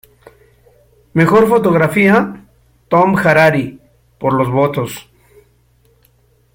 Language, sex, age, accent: Spanish, male, 70-79, México